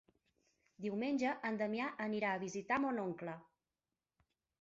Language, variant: Catalan, Central